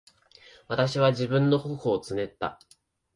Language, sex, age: Japanese, male, 19-29